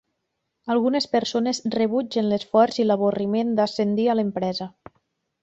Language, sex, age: Catalan, female, 30-39